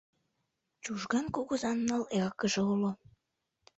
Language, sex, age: Mari, female, under 19